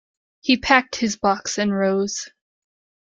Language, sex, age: English, female, 30-39